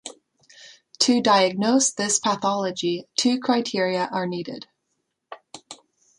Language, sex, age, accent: English, female, 19-29, Canadian English